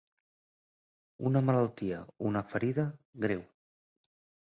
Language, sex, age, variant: Catalan, male, 30-39, Central